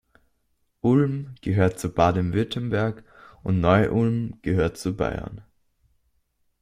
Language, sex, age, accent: German, male, under 19, Österreichisches Deutsch